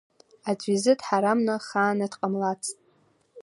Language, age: Abkhazian, under 19